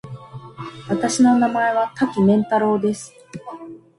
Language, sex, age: Japanese, female, 30-39